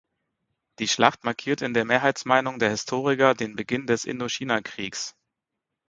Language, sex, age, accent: German, male, 30-39, Deutschland Deutsch